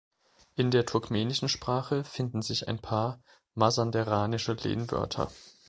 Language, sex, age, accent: German, male, 40-49, Deutschland Deutsch